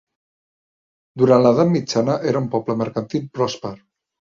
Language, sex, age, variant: Catalan, male, 40-49, Central